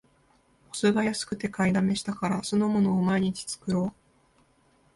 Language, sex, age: Japanese, female, 19-29